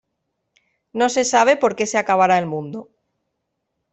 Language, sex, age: Spanish, female, 19-29